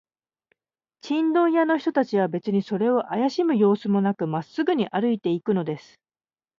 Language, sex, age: Japanese, female, 40-49